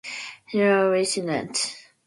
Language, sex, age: English, female, 19-29